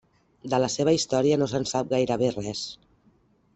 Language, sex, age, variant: Catalan, female, 50-59, Central